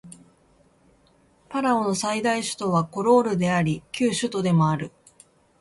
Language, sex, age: Japanese, female, 30-39